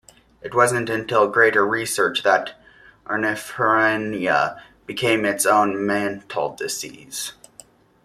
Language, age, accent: English, 19-29, United States English